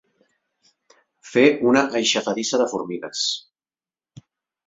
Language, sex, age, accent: Catalan, male, 40-49, Català central